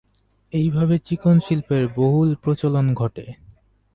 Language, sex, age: Bengali, male, 30-39